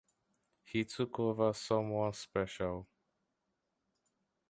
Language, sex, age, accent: English, male, 19-29, Southern African (South Africa, Zimbabwe, Namibia)